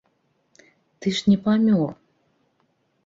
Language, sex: Belarusian, female